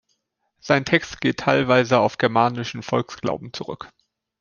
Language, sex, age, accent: German, male, 19-29, Deutschland Deutsch